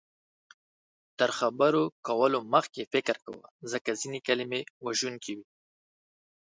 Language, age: Pashto, 19-29